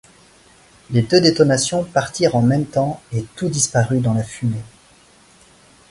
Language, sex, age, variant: French, male, 30-39, Français de métropole